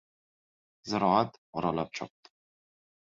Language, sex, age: Uzbek, male, 19-29